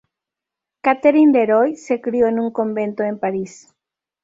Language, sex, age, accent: Spanish, female, 50-59, México